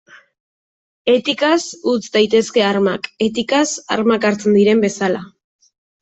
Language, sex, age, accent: Basque, female, 19-29, Mendebalekoa (Araba, Bizkaia, Gipuzkoako mendebaleko herri batzuk)